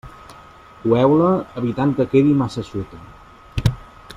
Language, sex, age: Catalan, male, 19-29